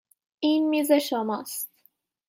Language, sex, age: Persian, female, 30-39